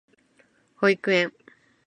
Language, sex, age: Japanese, female, 30-39